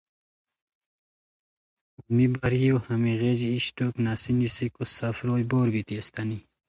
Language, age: Khowar, 19-29